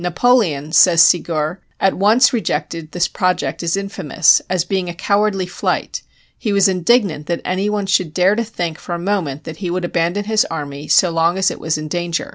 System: none